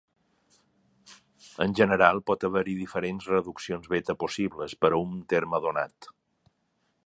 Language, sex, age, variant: Catalan, male, 50-59, Balear